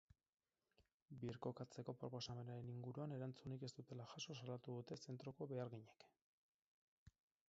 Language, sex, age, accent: Basque, male, 40-49, Erdialdekoa edo Nafarra (Gipuzkoa, Nafarroa)